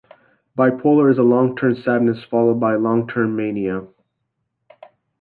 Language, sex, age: English, male, 19-29